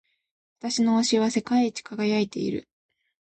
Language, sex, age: Japanese, female, 19-29